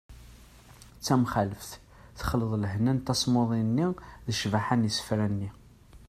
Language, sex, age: Kabyle, male, 30-39